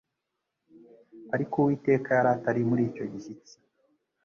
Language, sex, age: Kinyarwanda, male, 19-29